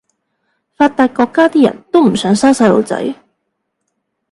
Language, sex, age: Cantonese, female, 30-39